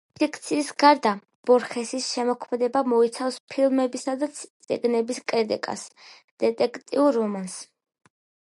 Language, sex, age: Georgian, female, under 19